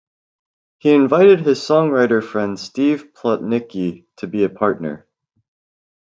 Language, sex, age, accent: English, male, 19-29, United States English